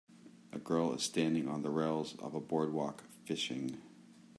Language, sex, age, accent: English, male, 50-59, United States English